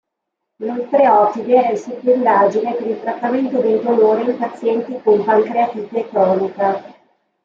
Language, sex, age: Italian, female, 40-49